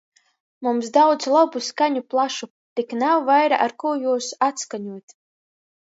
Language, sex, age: Latgalian, female, 19-29